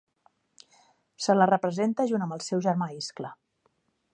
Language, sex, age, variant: Catalan, female, 50-59, Central